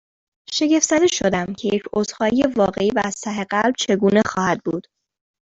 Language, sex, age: Persian, female, 19-29